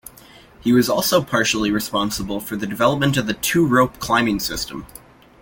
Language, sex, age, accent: English, male, under 19, Canadian English